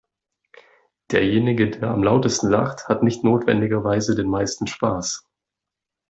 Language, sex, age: German, male, 19-29